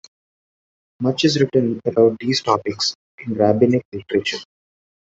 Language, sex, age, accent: English, male, 19-29, India and South Asia (India, Pakistan, Sri Lanka)